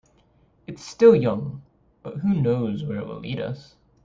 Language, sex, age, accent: English, male, 19-29, United States English